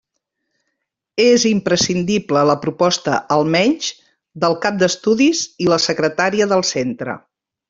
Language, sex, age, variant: Catalan, female, 50-59, Central